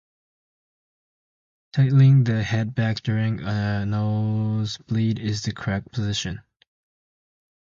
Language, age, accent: English, under 19, United States English